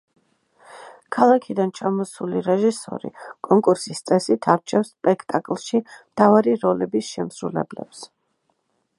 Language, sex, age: Georgian, female, 30-39